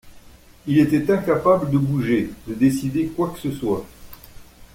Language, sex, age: French, male, 70-79